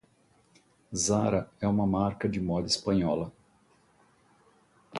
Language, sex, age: Portuguese, male, 50-59